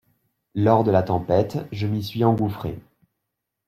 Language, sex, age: French, male, 19-29